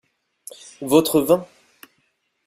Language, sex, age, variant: French, male, 19-29, Français de métropole